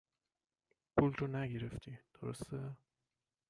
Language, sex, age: Persian, male, 30-39